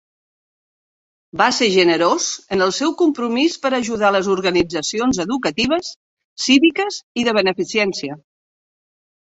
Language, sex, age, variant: Catalan, female, 60-69, Central